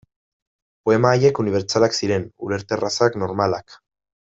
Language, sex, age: Basque, male, 19-29